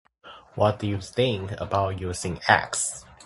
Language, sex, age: English, male, 19-29